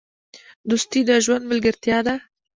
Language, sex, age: Pashto, female, 19-29